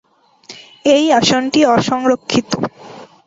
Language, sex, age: Bengali, female, under 19